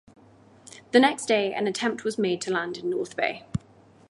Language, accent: English, England English